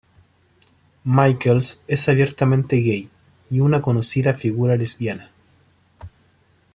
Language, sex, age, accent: Spanish, male, 30-39, Chileno: Chile, Cuyo